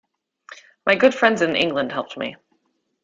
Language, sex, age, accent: English, female, 30-39, United States English